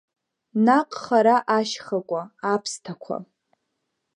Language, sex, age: Abkhazian, female, under 19